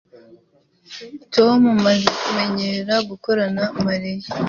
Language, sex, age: Kinyarwanda, female, 19-29